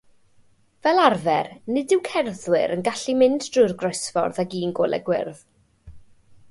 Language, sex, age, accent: Welsh, female, 19-29, Y Deyrnas Unedig Cymraeg